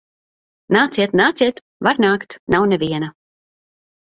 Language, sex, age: Latvian, female, 30-39